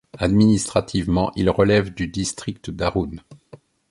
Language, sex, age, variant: French, male, 50-59, Français de métropole